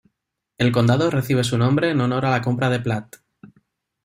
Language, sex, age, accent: Spanish, male, 30-39, España: Sur peninsular (Andalucia, Extremadura, Murcia)